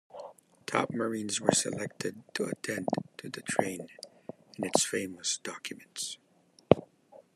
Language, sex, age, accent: English, male, 50-59, Filipino